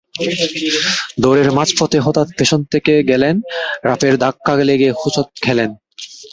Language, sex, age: Bengali, male, 19-29